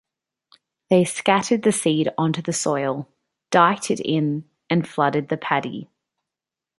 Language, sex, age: English, female, 19-29